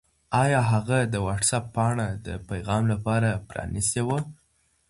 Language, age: Pashto, under 19